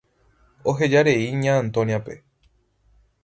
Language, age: Guarani, 19-29